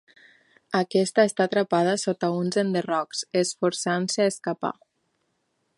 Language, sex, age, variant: Catalan, female, 19-29, Nord-Occidental